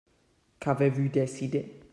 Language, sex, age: French, male, under 19